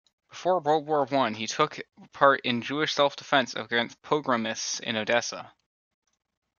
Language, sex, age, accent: English, male, under 19, United States English